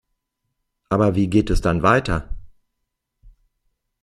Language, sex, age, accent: German, male, 50-59, Deutschland Deutsch